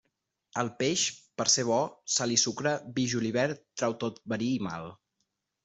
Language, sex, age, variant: Catalan, male, 19-29, Central